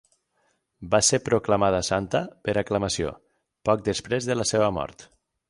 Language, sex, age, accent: Catalan, female, 19-29, nord-occidental; septentrional